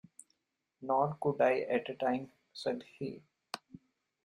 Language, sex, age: English, male, 19-29